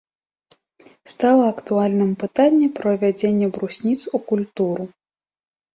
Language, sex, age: Belarusian, female, 19-29